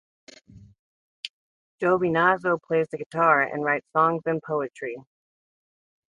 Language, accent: English, United States English